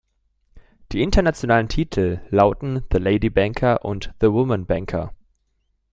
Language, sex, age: German, male, 19-29